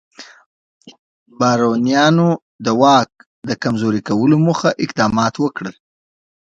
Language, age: Pashto, 19-29